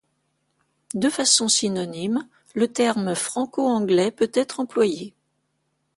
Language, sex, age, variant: French, female, 70-79, Français de métropole